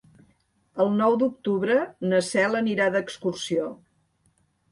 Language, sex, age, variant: Catalan, female, 60-69, Central